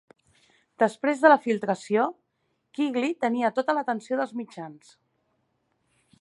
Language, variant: Catalan, Central